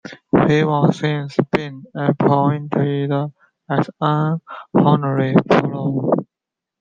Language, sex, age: English, male, 19-29